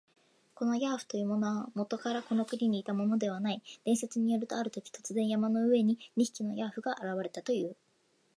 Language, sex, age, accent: Japanese, female, 19-29, 標準語